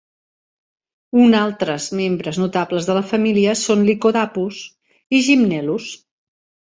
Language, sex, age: Catalan, female, 40-49